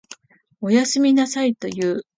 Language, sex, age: Japanese, female, 50-59